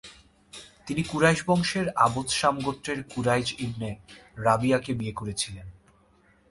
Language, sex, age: Bengali, male, 19-29